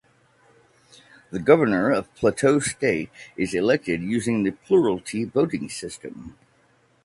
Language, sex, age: English, male, 40-49